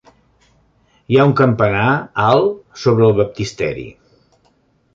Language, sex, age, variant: Catalan, male, 60-69, Central